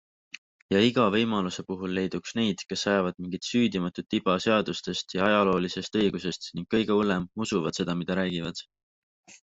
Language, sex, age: Estonian, male, 19-29